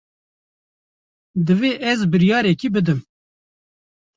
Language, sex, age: Kurdish, male, 50-59